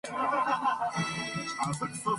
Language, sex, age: English, female, 19-29